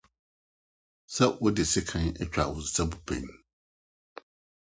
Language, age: Akan, 60-69